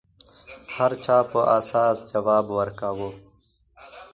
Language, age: Pashto, 19-29